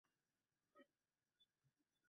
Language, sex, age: Bengali, male, under 19